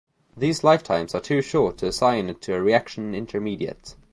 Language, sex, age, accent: English, male, under 19, England English